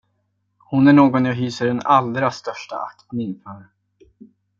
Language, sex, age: Swedish, male, 19-29